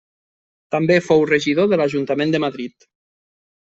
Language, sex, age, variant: Catalan, male, 19-29, Nord-Occidental